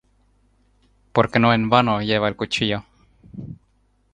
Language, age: Spanish, 19-29